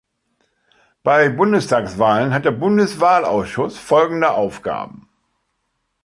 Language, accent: German, Deutschland Deutsch